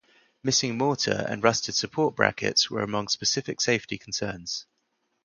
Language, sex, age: English, male, 30-39